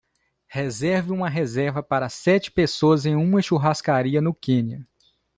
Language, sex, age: Portuguese, male, 40-49